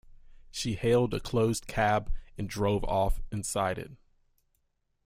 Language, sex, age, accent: English, male, 19-29, United States English